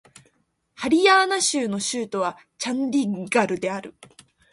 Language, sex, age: Japanese, female, 19-29